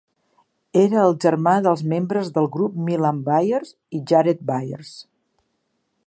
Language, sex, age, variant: Catalan, female, 60-69, Septentrional